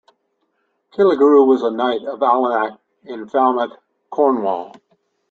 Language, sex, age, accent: English, male, 70-79, Canadian English